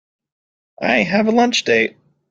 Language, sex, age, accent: English, male, 19-29, United States English